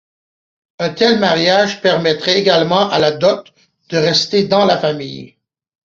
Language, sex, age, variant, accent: French, male, 40-49, Français d'Amérique du Nord, Français du Canada